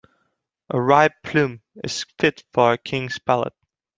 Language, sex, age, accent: English, male, 19-29, England English